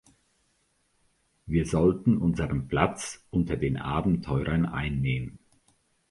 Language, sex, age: German, male, 60-69